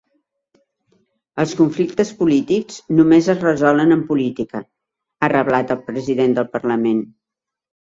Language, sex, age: Catalan, female, 60-69